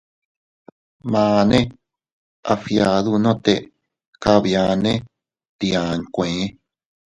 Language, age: Teutila Cuicatec, 30-39